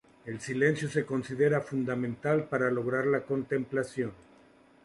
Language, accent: Spanish, México